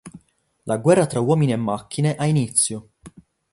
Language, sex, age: Italian, male, 19-29